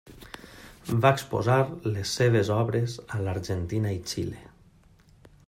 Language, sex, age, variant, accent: Catalan, male, 30-39, Valencià meridional, valencià